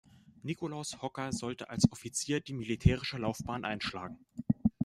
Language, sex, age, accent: German, male, 19-29, Deutschland Deutsch